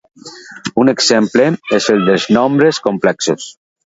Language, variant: Catalan, Nord-Occidental